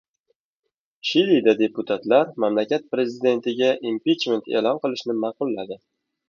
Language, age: Uzbek, 19-29